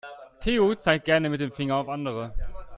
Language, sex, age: German, male, 19-29